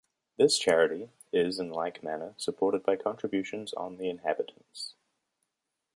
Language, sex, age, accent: English, male, 30-39, New Zealand English